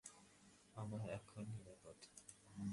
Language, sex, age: Bengali, male, under 19